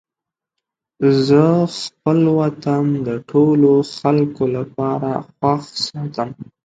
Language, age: Pashto, 19-29